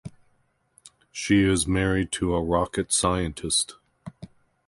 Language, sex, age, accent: English, male, 50-59, Canadian English